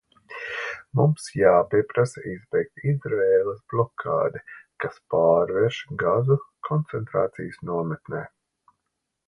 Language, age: Latvian, 50-59